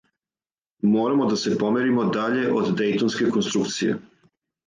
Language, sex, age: Serbian, male, 50-59